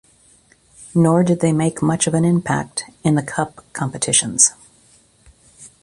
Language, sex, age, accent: English, female, 50-59, United States English